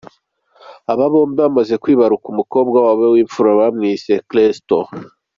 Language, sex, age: Kinyarwanda, male, 19-29